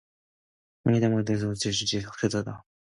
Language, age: Korean, 19-29